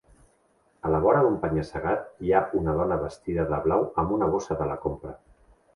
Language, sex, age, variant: Catalan, male, 40-49, Central